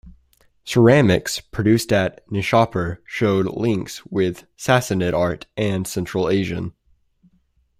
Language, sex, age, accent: English, male, under 19, United States English